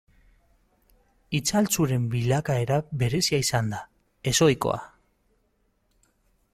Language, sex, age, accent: Basque, male, 30-39, Mendebalekoa (Araba, Bizkaia, Gipuzkoako mendebaleko herri batzuk)